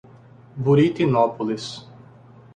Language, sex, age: Portuguese, male, 40-49